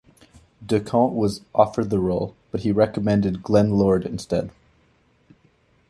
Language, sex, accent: English, male, Canadian English